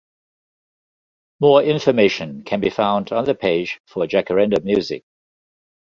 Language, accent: English, Singaporean English